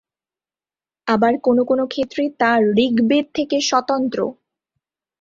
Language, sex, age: Bengali, female, 19-29